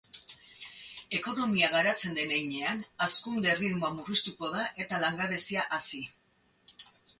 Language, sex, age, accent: Basque, female, 60-69, Erdialdekoa edo Nafarra (Gipuzkoa, Nafarroa)